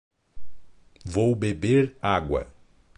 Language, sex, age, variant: Portuguese, male, 30-39, Portuguese (Brasil)